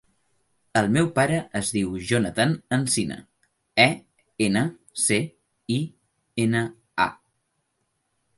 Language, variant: Catalan, Central